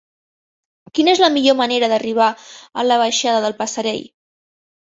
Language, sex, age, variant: Catalan, female, 19-29, Central